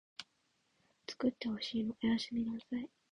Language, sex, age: Japanese, female, under 19